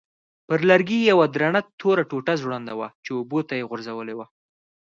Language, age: Pashto, under 19